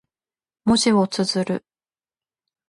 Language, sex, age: Japanese, female, 19-29